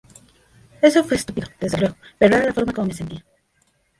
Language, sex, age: Spanish, female, 30-39